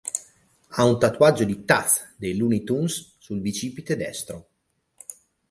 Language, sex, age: Italian, male, 30-39